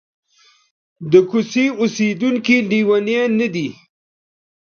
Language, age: Pashto, 30-39